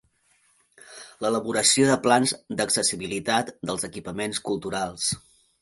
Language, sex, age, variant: Catalan, male, 50-59, Central